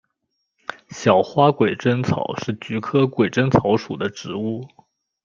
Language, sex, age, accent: Chinese, male, 19-29, 出生地：浙江省